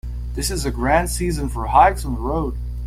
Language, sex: English, male